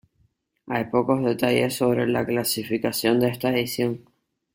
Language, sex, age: Spanish, male, under 19